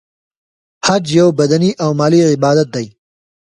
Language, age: Pashto, 19-29